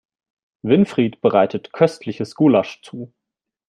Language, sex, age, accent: German, male, 19-29, Deutschland Deutsch